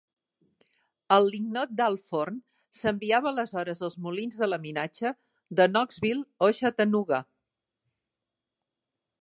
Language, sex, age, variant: Catalan, female, 60-69, Central